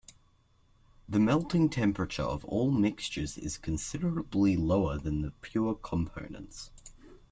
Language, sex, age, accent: English, male, under 19, Australian English